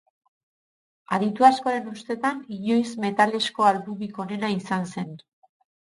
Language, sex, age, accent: Basque, female, 30-39, Mendebalekoa (Araba, Bizkaia, Gipuzkoako mendebaleko herri batzuk)